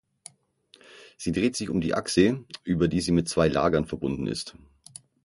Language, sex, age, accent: German, male, 40-49, Deutschland Deutsch; Österreichisches Deutsch